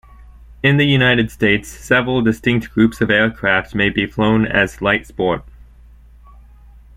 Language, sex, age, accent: English, male, under 19, United States English